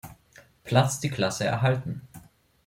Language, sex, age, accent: German, male, 19-29, Deutschland Deutsch